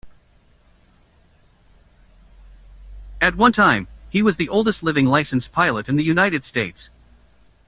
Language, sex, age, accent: English, male, 40-49, United States English